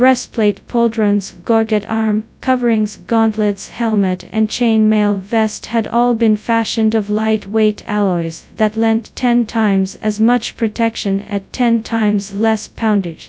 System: TTS, FastPitch